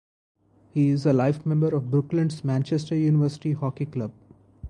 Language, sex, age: English, male, 40-49